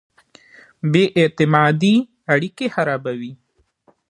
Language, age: Pashto, 19-29